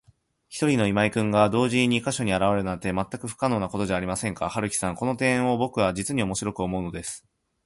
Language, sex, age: Japanese, male, 19-29